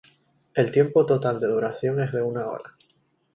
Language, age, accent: Spanish, 19-29, España: Islas Canarias